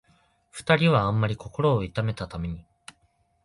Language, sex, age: Japanese, male, 19-29